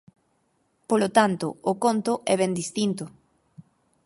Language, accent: Galician, Normativo (estándar)